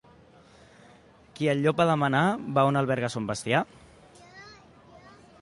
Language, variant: Catalan, Nord-Occidental